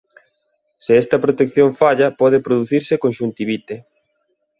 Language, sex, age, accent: Galician, male, 30-39, Normativo (estándar)